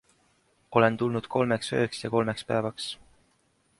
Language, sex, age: Estonian, male, 19-29